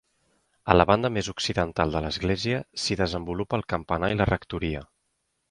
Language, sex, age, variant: Catalan, male, 19-29, Central